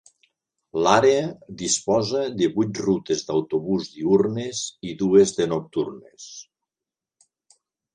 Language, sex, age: Catalan, male, 60-69